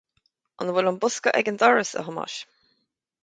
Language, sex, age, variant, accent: Irish, female, 30-39, Gaeilge Chonnacht, Cainteoir dúchais, Gaeltacht